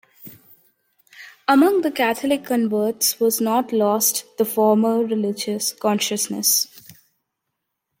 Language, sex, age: English, female, under 19